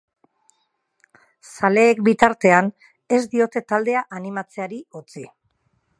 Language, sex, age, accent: Basque, female, 30-39, Mendebalekoa (Araba, Bizkaia, Gipuzkoako mendebaleko herri batzuk)